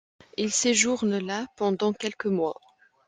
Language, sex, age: French, female, 19-29